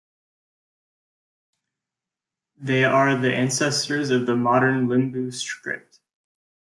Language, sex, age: English, male, 19-29